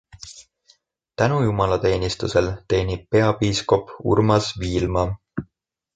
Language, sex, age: Estonian, male, 19-29